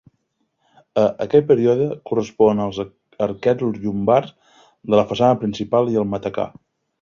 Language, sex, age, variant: Catalan, male, 30-39, Central